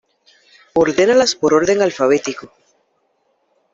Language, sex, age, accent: Spanish, female, 30-39, América central